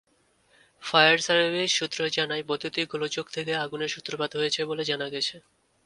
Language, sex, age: Bengali, male, 19-29